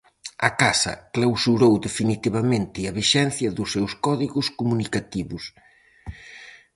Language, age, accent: Galician, 50-59, Central (gheada)